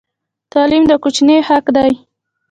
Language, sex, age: Pashto, female, under 19